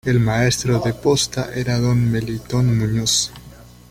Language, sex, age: Spanish, male, 19-29